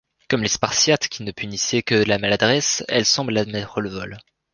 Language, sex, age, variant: French, male, 19-29, Français de métropole